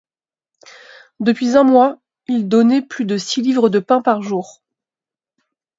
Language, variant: French, Français de métropole